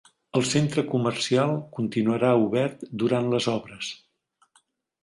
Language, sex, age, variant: Catalan, male, 60-69, Nord-Occidental